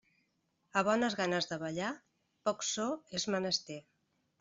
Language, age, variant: Catalan, 50-59, Central